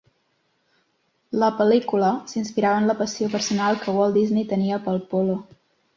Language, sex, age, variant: Catalan, female, 19-29, Central